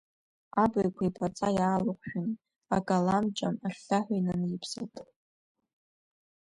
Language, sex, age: Abkhazian, female, under 19